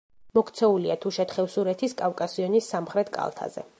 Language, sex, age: Georgian, female, 19-29